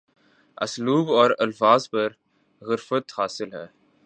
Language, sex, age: Urdu, male, 19-29